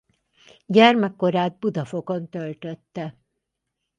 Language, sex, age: Hungarian, female, 70-79